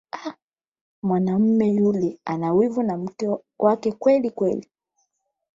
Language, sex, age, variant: Swahili, female, 19-29, Kiswahili cha Bara ya Tanzania